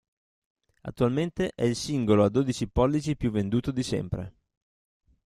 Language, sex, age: Italian, male, 30-39